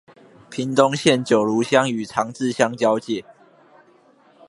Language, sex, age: Chinese, male, under 19